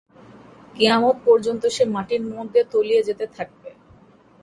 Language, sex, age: Bengali, female, 30-39